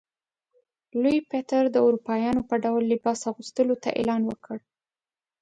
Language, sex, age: Pashto, female, 19-29